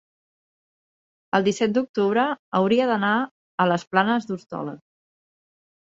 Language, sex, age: Catalan, female, 30-39